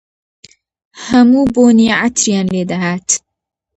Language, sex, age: Central Kurdish, female, under 19